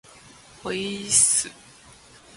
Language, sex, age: Japanese, female, 30-39